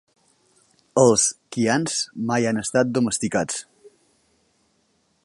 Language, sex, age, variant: Catalan, male, 19-29, Balear